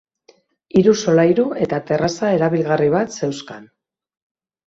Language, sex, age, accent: Basque, female, 50-59, Mendebalekoa (Araba, Bizkaia, Gipuzkoako mendebaleko herri batzuk)